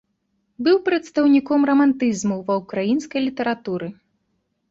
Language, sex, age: Belarusian, female, 19-29